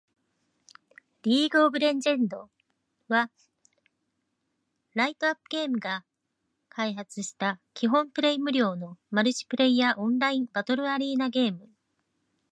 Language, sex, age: Japanese, female, 50-59